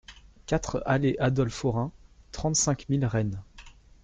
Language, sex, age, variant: French, male, 19-29, Français de métropole